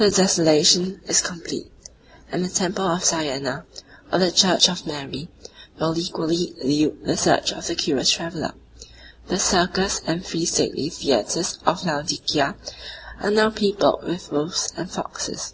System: none